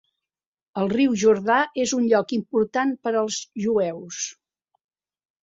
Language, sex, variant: Catalan, female, Central